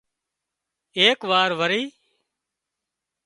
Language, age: Wadiyara Koli, 40-49